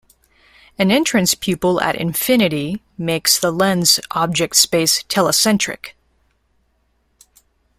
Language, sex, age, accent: English, female, 30-39, United States English